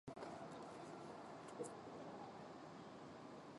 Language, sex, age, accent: English, female, under 19, United States English